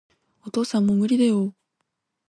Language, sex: Japanese, female